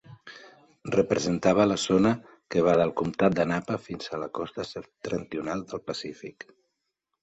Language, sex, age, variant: Catalan, male, 50-59, Central